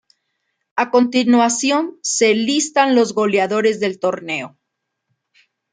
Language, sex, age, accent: Spanish, female, 40-49, México